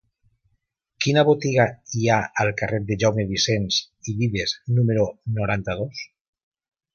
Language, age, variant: Catalan, 50-59, Valencià meridional